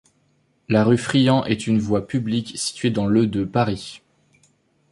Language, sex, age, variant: French, male, 19-29, Français de métropole